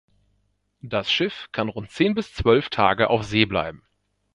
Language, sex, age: German, male, 40-49